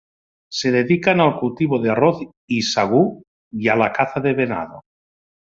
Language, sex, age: Spanish, male, 60-69